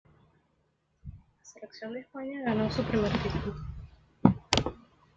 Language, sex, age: Spanish, female, 19-29